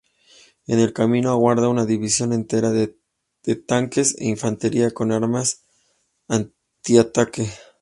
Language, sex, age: Spanish, male, 30-39